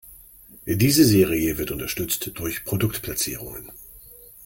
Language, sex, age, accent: German, male, 50-59, Deutschland Deutsch